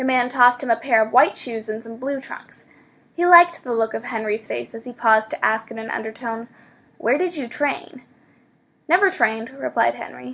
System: none